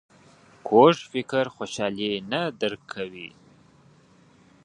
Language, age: Pashto, 19-29